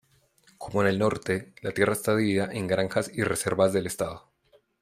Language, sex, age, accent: Spanish, male, 30-39, Andino-Pacífico: Colombia, Perú, Ecuador, oeste de Bolivia y Venezuela andina